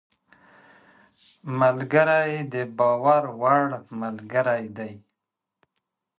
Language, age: Pashto, 50-59